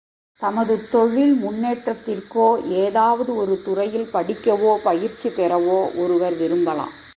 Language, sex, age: Tamil, female, 40-49